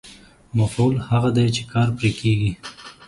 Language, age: Pashto, 30-39